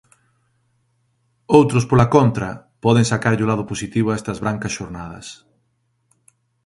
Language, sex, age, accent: Galician, male, 40-49, Central (gheada)